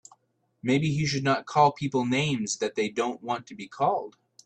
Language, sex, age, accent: English, male, 19-29, United States English